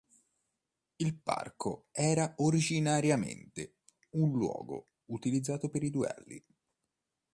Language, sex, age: Italian, male, 30-39